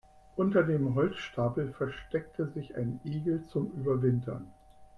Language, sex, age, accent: German, male, 70-79, Deutschland Deutsch